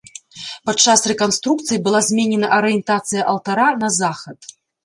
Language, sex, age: Belarusian, female, 40-49